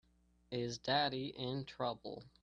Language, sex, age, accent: English, male, 19-29, United States English